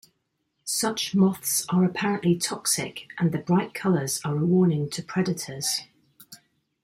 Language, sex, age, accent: English, female, 40-49, England English